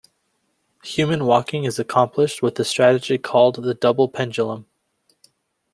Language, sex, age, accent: English, male, 19-29, United States English